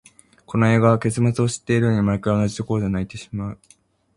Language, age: Japanese, 19-29